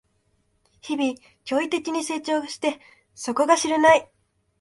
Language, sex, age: Japanese, female, 19-29